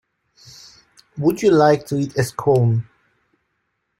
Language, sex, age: English, male, 19-29